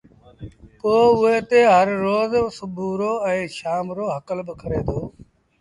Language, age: Sindhi Bhil, 40-49